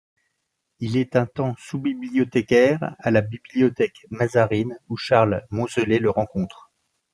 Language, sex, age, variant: French, male, 40-49, Français de métropole